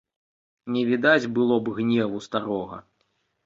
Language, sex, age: Belarusian, male, 30-39